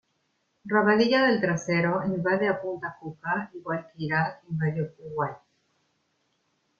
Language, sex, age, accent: Spanish, female, 40-49, México